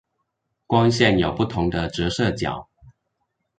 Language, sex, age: Chinese, male, under 19